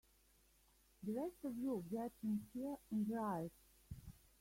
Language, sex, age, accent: English, female, 50-59, Australian English